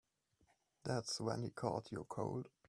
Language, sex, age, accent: English, male, 19-29, England English